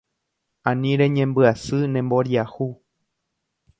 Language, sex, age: Guarani, male, 30-39